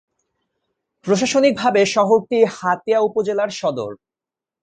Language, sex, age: Bengali, male, 19-29